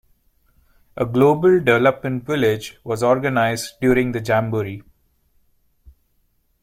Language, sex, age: English, male, 19-29